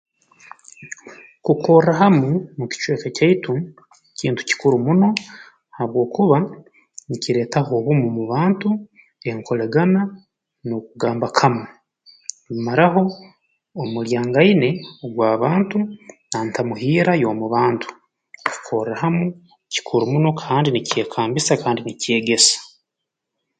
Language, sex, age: Tooro, male, 19-29